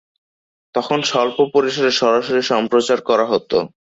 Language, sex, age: Bengali, male, under 19